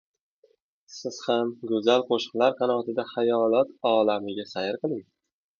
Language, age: Uzbek, 19-29